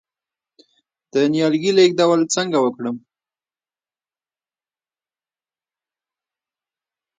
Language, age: Pashto, 30-39